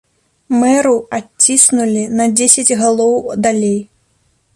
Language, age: Belarusian, 19-29